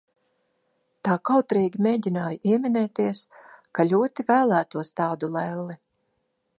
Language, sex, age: Latvian, female, 50-59